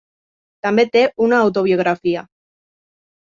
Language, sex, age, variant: Catalan, female, 19-29, Nord-Occidental